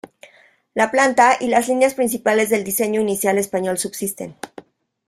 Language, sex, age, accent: Spanish, female, 40-49, México